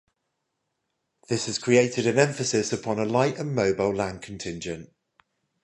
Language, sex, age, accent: English, male, 30-39, England English